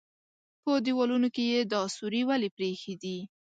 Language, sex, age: Pashto, female, 19-29